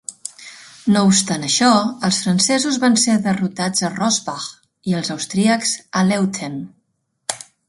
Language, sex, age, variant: Catalan, female, 50-59, Central